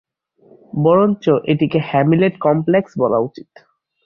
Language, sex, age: Bengali, male, 19-29